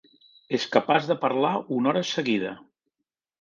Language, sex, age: Catalan, male, 60-69